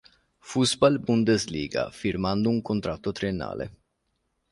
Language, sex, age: Italian, male, 19-29